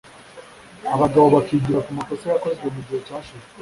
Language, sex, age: Kinyarwanda, male, 19-29